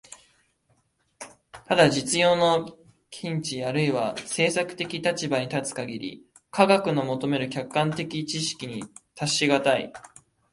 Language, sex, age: Japanese, male, 19-29